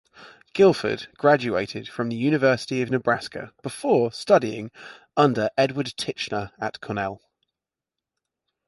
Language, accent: English, England English